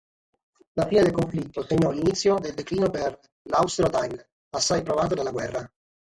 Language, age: Italian, 40-49